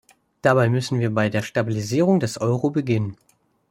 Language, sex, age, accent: German, male, under 19, Deutschland Deutsch